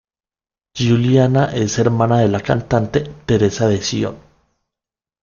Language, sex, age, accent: Spanish, male, 19-29, Caribe: Cuba, Venezuela, Puerto Rico, República Dominicana, Panamá, Colombia caribeña, México caribeño, Costa del golfo de México